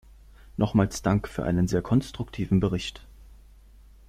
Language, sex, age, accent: German, male, 19-29, Deutschland Deutsch